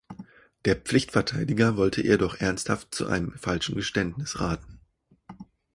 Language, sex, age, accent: German, male, 19-29, Deutschland Deutsch